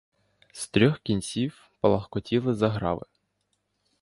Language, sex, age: Ukrainian, male, 19-29